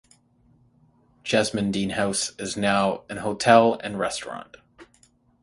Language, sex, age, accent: English, male, 30-39, United States English; Canadian English